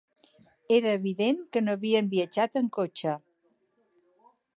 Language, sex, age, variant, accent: Catalan, female, 60-69, Central, Català central